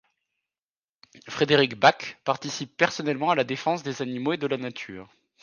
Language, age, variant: French, 30-39, Français de métropole